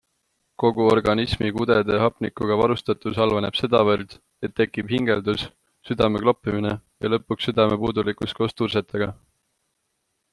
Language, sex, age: Estonian, male, 19-29